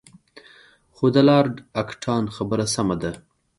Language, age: Pashto, 30-39